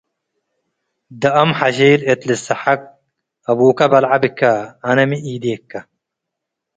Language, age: Tigre, 19-29